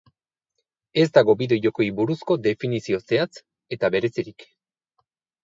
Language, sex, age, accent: Basque, male, 30-39, Erdialdekoa edo Nafarra (Gipuzkoa, Nafarroa)